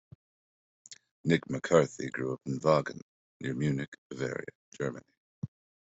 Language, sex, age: English, male, 40-49